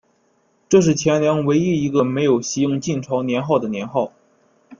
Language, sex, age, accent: Chinese, male, 19-29, 出生地：山东省